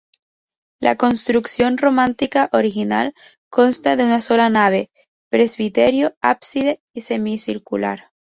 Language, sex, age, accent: Spanish, female, 19-29, España: Islas Canarias